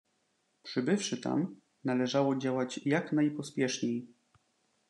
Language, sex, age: Polish, male, 30-39